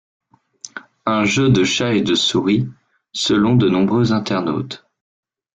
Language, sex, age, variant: French, male, under 19, Français de métropole